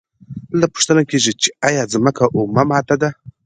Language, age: Pashto, 19-29